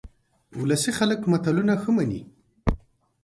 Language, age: Pashto, 30-39